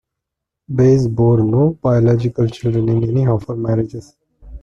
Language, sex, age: English, male, 19-29